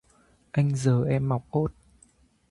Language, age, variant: Vietnamese, 19-29, Hà Nội